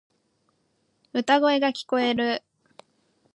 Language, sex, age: Japanese, female, 19-29